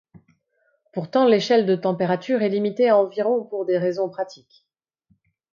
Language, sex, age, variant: French, female, 30-39, Français de métropole